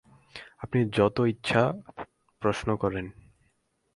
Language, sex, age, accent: Bengali, male, 19-29, প্রমিত; চলিত